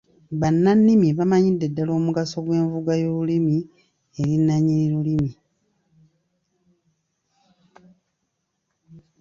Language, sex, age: Ganda, female, 50-59